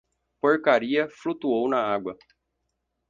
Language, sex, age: Portuguese, male, 19-29